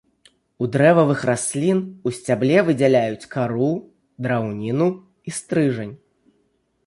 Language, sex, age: Belarusian, male, 19-29